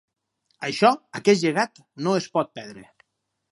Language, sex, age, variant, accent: Catalan, male, 50-59, Valencià meridional, valencià